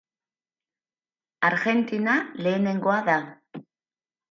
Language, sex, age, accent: Basque, female, 40-49, Mendebalekoa (Araba, Bizkaia, Gipuzkoako mendebaleko herri batzuk)